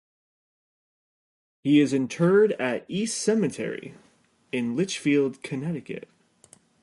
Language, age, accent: English, 19-29, United States English